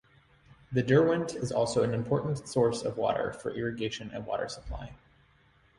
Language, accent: English, Canadian English